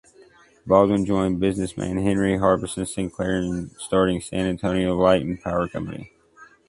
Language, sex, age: English, male, 30-39